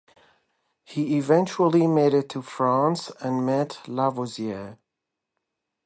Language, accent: English, United States English